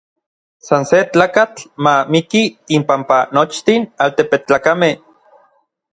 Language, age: Orizaba Nahuatl, 30-39